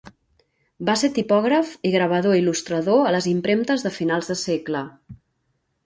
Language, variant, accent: Catalan, Central, central